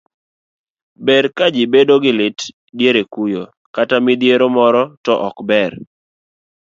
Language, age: Luo (Kenya and Tanzania), 19-29